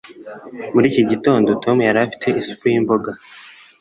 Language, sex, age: Kinyarwanda, female, under 19